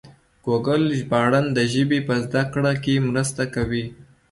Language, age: Pashto, 19-29